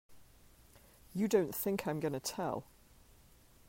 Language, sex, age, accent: English, female, 50-59, England English